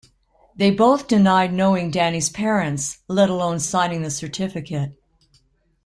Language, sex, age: English, female, 60-69